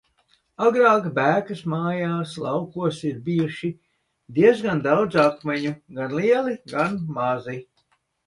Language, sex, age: Latvian, male, 50-59